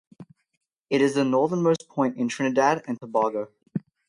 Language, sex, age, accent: English, male, under 19, Australian English